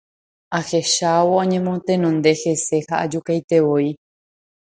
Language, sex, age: Guarani, female, 30-39